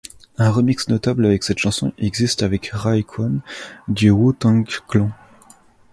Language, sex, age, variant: French, male, 19-29, Français de métropole